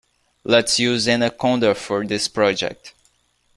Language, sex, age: English, male, 19-29